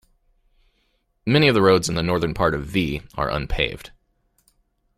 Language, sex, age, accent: English, male, 40-49, United States English